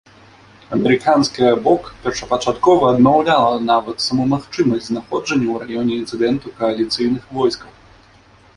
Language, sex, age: Belarusian, male, 19-29